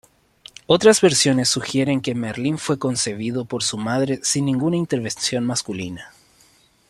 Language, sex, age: Spanish, male, 19-29